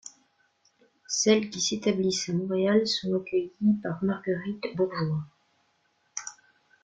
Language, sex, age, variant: French, female, 40-49, Français de métropole